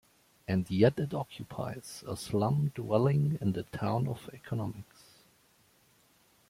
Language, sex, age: English, male, 19-29